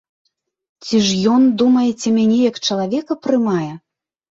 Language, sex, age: Belarusian, female, 19-29